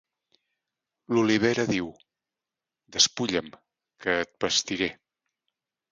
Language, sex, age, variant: Catalan, male, 60-69, Central